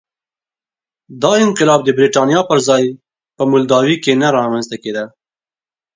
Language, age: Pashto, 19-29